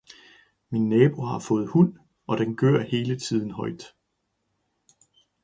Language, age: Danish, 40-49